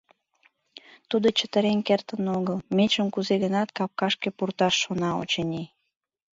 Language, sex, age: Mari, female, 19-29